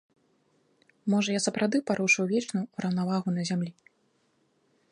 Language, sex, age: Belarusian, female, 30-39